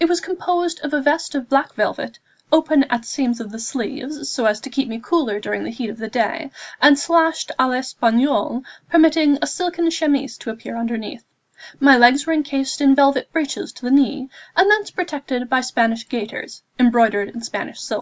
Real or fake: real